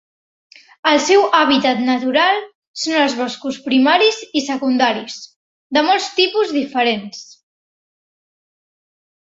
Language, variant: Catalan, Central